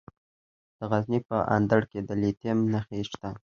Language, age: Pashto, under 19